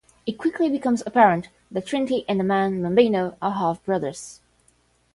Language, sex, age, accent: English, female, 19-29, United States English; England English